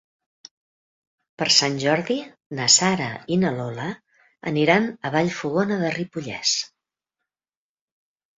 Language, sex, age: Catalan, female, 60-69